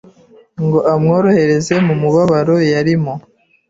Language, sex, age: Kinyarwanda, female, 30-39